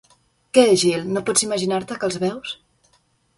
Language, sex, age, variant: Catalan, female, 30-39, Central